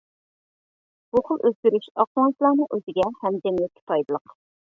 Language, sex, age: Uyghur, female, 30-39